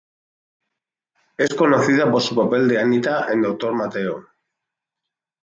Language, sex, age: Spanish, male, 40-49